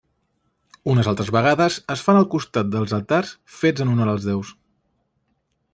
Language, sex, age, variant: Catalan, male, 19-29, Central